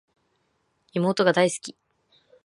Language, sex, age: Japanese, female, 19-29